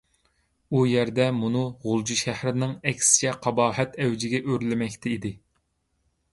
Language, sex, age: Uyghur, male, 30-39